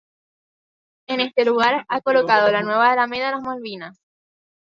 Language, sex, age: Spanish, female, 19-29